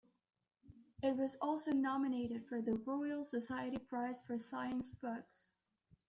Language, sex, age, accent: English, female, under 19, England English